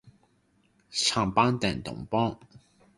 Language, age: Cantonese, 19-29